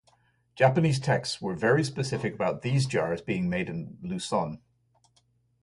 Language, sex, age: English, male, 50-59